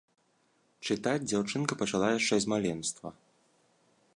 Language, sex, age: Belarusian, male, 19-29